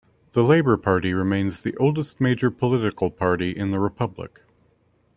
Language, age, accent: English, 40-49, United States English